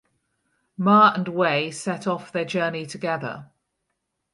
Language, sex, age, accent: English, female, 50-59, Welsh English